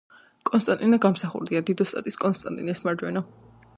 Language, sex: Georgian, female